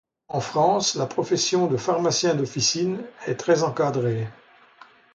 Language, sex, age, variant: French, male, 70-79, Français de métropole